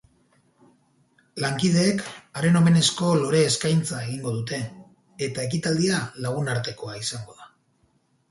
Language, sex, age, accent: Basque, male, 40-49, Mendebalekoa (Araba, Bizkaia, Gipuzkoako mendebaleko herri batzuk)